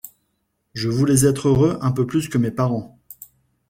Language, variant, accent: French, Français d'Afrique subsaharienne et des îles africaines, Français de Madagascar